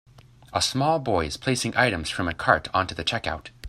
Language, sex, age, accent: English, male, 19-29, United States English